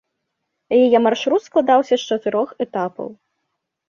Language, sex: Belarusian, female